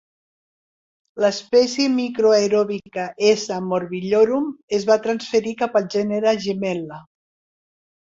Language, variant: Catalan, Central